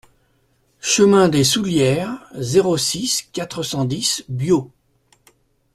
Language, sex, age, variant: French, male, 60-69, Français de métropole